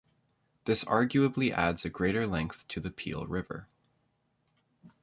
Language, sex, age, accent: English, male, 30-39, Canadian English